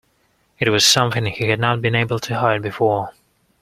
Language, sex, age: English, male, 19-29